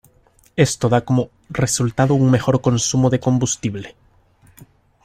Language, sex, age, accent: Spanish, male, 19-29, América central